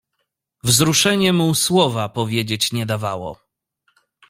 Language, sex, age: Polish, male, 30-39